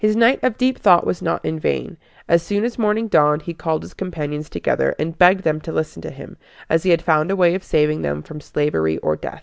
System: none